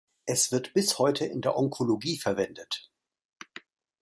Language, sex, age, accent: German, male, 50-59, Deutschland Deutsch